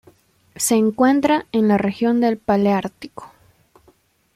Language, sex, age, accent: Spanish, female, under 19, Andino-Pacífico: Colombia, Perú, Ecuador, oeste de Bolivia y Venezuela andina